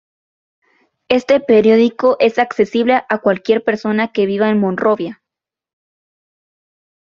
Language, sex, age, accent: Spanish, female, under 19, América central